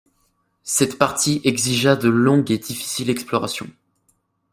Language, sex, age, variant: French, male, under 19, Français de métropole